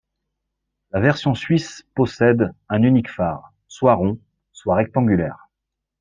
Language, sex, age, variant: French, male, 50-59, Français de métropole